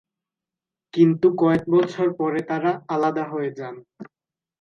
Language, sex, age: Bengali, male, 19-29